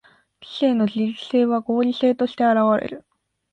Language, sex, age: Japanese, female, under 19